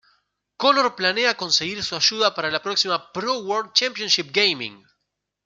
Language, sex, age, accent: Spanish, male, 19-29, Rioplatense: Argentina, Uruguay, este de Bolivia, Paraguay